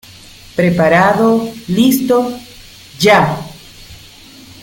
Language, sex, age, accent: Spanish, female, 40-49, Caribe: Cuba, Venezuela, Puerto Rico, República Dominicana, Panamá, Colombia caribeña, México caribeño, Costa del golfo de México